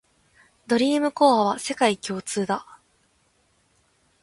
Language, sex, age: Japanese, female, under 19